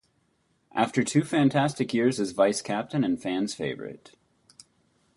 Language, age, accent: English, 30-39, United States English